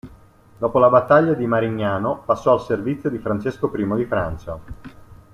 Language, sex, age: Italian, male, 30-39